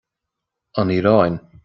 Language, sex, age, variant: Irish, male, 30-39, Gaeilge Chonnacht